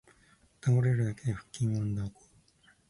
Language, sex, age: Japanese, male, 19-29